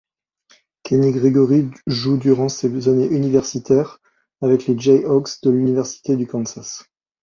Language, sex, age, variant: French, male, 30-39, Français de métropole